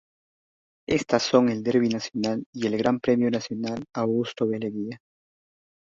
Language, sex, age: Spanish, male, under 19